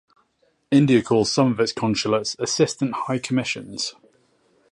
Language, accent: English, England English